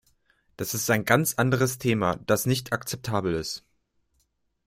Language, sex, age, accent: German, male, 19-29, Deutschland Deutsch